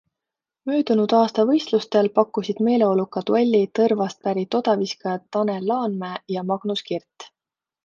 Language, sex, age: Estonian, female, 30-39